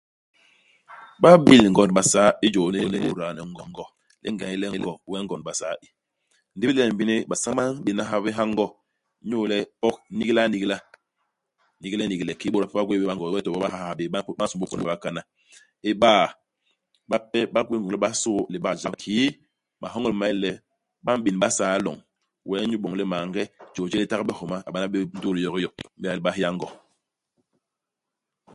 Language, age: Basaa, 40-49